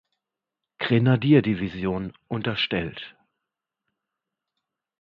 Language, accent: German, Deutschland Deutsch